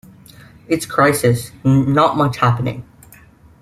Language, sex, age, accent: English, male, under 19, United States English